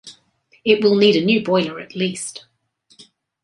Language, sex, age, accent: English, female, 50-59, Australian English